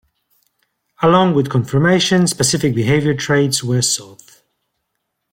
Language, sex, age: English, male, 40-49